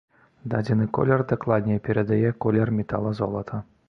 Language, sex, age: Belarusian, male, 30-39